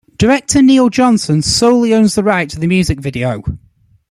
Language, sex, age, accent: English, male, 19-29, England English